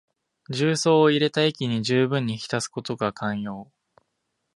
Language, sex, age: Japanese, male, 19-29